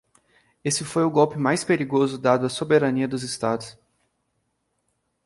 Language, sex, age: Portuguese, male, 19-29